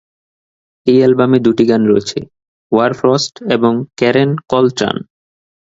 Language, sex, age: Bengali, male, 19-29